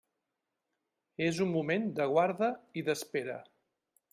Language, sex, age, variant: Catalan, male, 50-59, Central